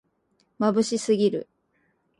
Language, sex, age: Japanese, female, 19-29